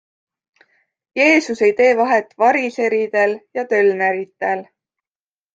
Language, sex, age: Estonian, female, 19-29